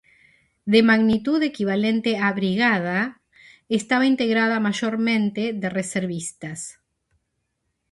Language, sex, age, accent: Spanish, female, 60-69, Rioplatense: Argentina, Uruguay, este de Bolivia, Paraguay